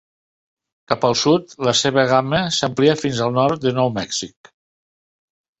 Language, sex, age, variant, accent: Catalan, male, 70-79, Nord-Occidental, Lleidatà